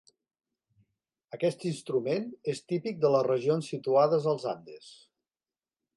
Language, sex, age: Catalan, male, 50-59